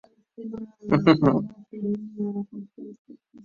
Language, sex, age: Bengali, male, 19-29